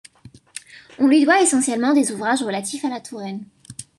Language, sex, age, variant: French, female, under 19, Français de métropole